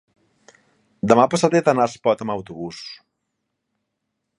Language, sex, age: Catalan, male, 40-49